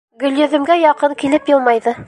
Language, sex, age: Bashkir, female, 30-39